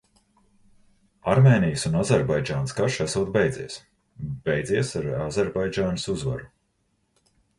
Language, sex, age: Latvian, male, 40-49